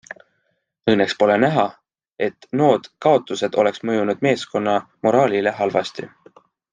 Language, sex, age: Estonian, male, 19-29